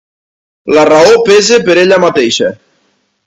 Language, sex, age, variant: Catalan, male, 19-29, Nord-Occidental